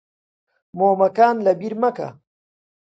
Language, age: Central Kurdish, 30-39